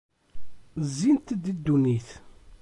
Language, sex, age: Kabyle, male, 30-39